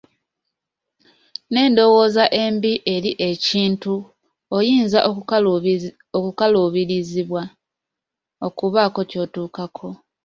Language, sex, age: Ganda, female, 19-29